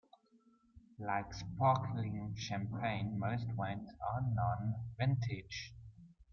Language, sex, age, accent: English, male, 19-29, Southern African (South Africa, Zimbabwe, Namibia)